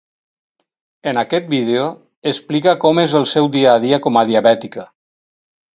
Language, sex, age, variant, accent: Catalan, male, 50-59, Valencià meridional, valencià